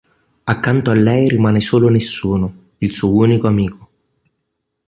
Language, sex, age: Italian, male, 19-29